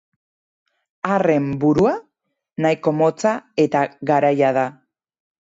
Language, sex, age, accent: Basque, female, 30-39, Erdialdekoa edo Nafarra (Gipuzkoa, Nafarroa)